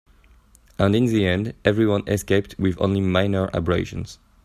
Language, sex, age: English, male, 19-29